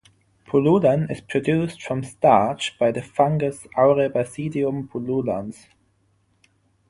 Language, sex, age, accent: English, male, 19-29, England English